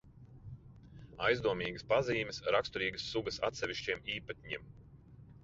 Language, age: Latvian, 30-39